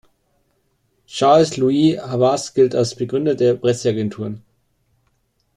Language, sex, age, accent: German, male, 30-39, Deutschland Deutsch